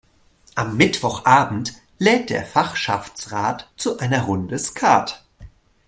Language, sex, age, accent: German, male, 30-39, Deutschland Deutsch